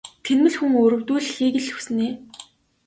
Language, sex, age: Mongolian, female, 19-29